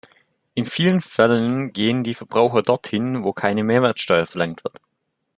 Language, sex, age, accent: German, male, under 19, Deutschland Deutsch